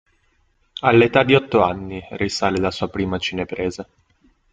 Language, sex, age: Italian, male, 19-29